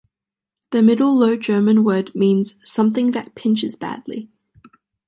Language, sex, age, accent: English, female, under 19, Australian English